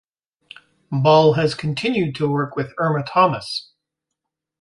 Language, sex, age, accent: English, male, 50-59, United States English